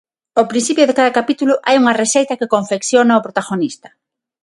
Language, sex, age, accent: Galician, female, 40-49, Atlántico (seseo e gheada); Neofalante